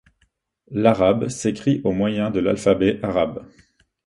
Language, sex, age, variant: French, male, 30-39, Français de métropole